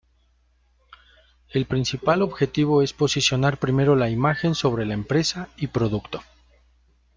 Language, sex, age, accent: Spanish, male, 30-39, México